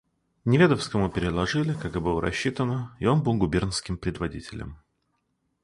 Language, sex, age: Russian, male, 30-39